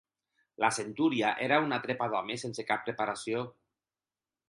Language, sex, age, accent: Catalan, male, 40-49, valencià